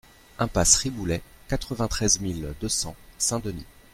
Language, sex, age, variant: French, male, 30-39, Français de métropole